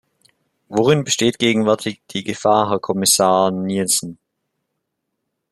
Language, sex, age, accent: German, male, under 19, Deutschland Deutsch